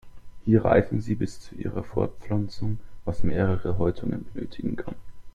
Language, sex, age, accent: German, male, under 19, Deutschland Deutsch